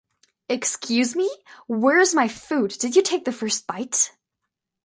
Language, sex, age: English, female, under 19